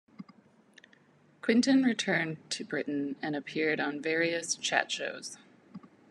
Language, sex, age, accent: English, female, 30-39, United States English